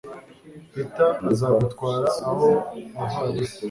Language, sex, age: Kinyarwanda, male, 19-29